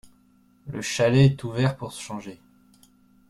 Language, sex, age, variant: French, male, 19-29, Français de métropole